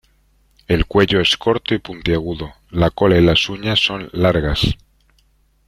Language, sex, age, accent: Spanish, male, 40-49, España: Centro-Sur peninsular (Madrid, Toledo, Castilla-La Mancha)